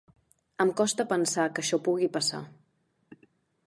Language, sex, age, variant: Catalan, female, 19-29, Central